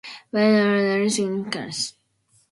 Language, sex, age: English, female, 19-29